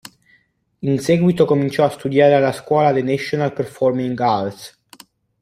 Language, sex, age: Italian, male, under 19